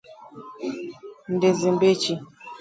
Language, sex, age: Swahili, female, 40-49